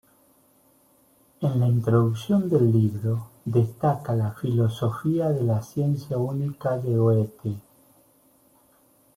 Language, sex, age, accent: Spanish, male, 50-59, Rioplatense: Argentina, Uruguay, este de Bolivia, Paraguay